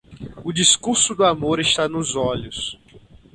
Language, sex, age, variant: Portuguese, male, 19-29, Portuguese (Brasil)